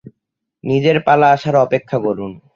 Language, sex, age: Bengali, male, 19-29